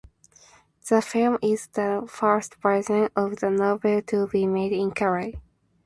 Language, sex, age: English, female, under 19